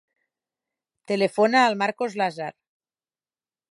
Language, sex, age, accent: Catalan, female, 50-59, Ebrenc